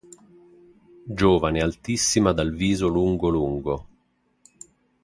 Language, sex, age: Italian, male, 40-49